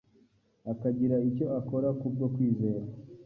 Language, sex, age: Kinyarwanda, male, 19-29